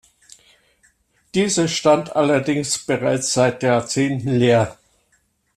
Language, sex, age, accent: German, male, 60-69, Deutschland Deutsch